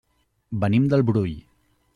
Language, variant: Catalan, Central